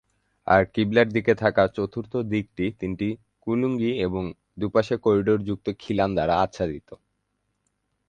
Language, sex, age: Bengali, male, 19-29